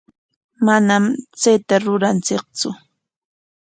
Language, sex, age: Corongo Ancash Quechua, female, 30-39